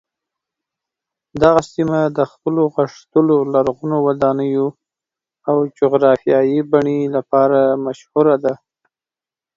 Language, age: Pashto, 30-39